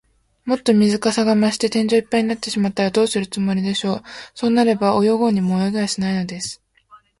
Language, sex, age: Japanese, female, 19-29